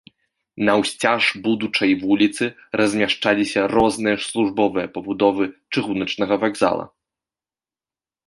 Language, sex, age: Belarusian, male, 19-29